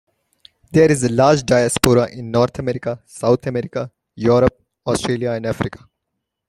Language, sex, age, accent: English, male, 19-29, India and South Asia (India, Pakistan, Sri Lanka)